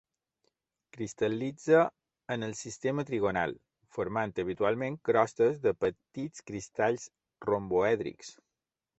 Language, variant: Catalan, Balear